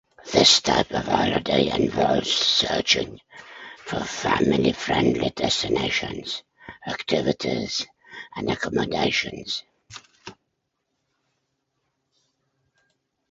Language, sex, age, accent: English, male, 70-79, Scottish English